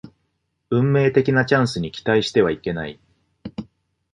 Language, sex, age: Japanese, male, 40-49